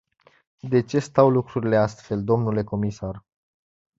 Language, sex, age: Romanian, male, 19-29